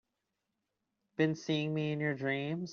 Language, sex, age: English, male, 19-29